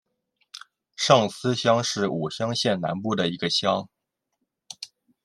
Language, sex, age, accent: Chinese, male, 19-29, 出生地：江苏省